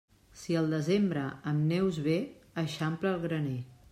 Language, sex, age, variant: Catalan, female, 40-49, Central